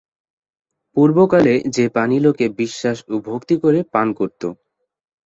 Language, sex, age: Bengali, male, 19-29